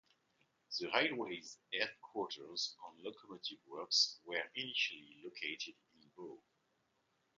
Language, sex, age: English, male, 40-49